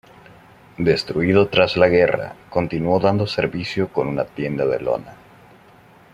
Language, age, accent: Spanish, 19-29, América central